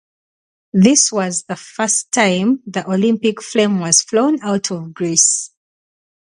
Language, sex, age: English, female, 30-39